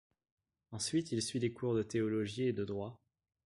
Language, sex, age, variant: French, male, 30-39, Français de métropole